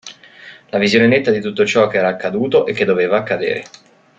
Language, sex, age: Italian, male, 19-29